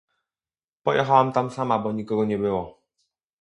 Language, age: Polish, 19-29